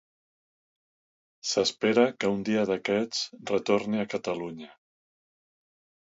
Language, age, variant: Catalan, 60-69, Central